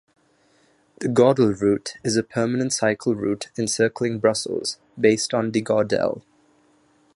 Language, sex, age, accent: English, male, 19-29, England English; India and South Asia (India, Pakistan, Sri Lanka)